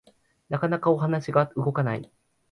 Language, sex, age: Japanese, male, 19-29